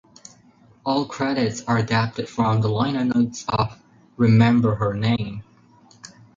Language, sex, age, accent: English, male, under 19, United States English